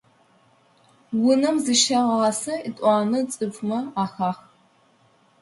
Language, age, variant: Adyghe, 50-59, Адыгабзэ (Кирил, пстэумэ зэдыряе)